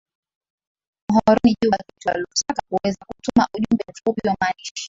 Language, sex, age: Swahili, female, 19-29